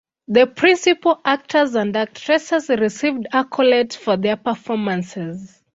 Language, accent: English, England English